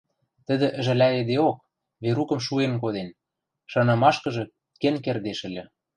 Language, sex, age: Western Mari, male, 19-29